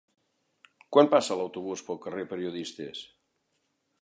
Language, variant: Catalan, Central